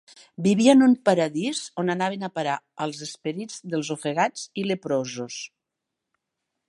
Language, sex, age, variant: Catalan, female, 60-69, Nord-Occidental